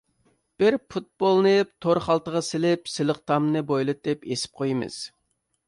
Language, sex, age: Uyghur, male, 30-39